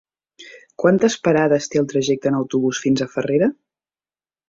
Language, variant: Catalan, Central